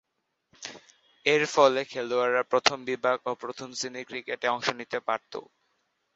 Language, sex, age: Bengali, male, 19-29